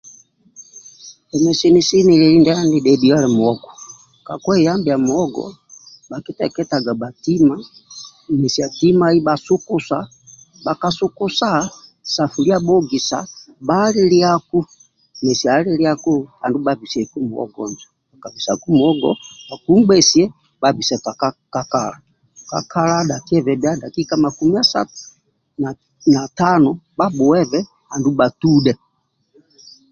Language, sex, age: Amba (Uganda), male, 60-69